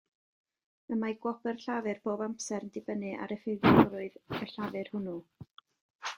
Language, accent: Welsh, Y Deyrnas Unedig Cymraeg